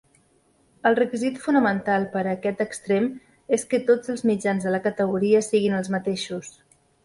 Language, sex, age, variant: Catalan, female, 40-49, Central